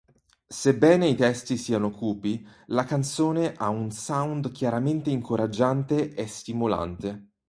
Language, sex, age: Italian, male, 30-39